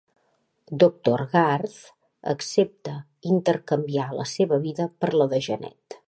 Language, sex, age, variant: Catalan, female, 50-59, Central